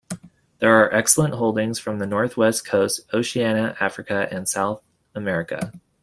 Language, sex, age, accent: English, male, 19-29, United States English